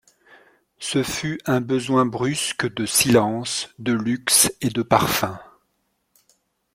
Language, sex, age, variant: French, male, 40-49, Français de métropole